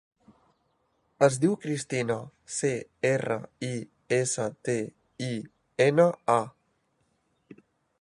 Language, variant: Catalan, Central